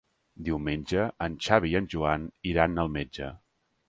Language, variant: Catalan, Central